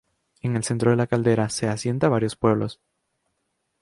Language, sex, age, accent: Spanish, male, 19-29, América central